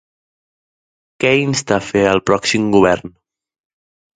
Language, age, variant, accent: Catalan, 30-39, Central, central